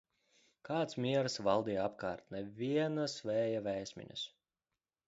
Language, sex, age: Latvian, male, 30-39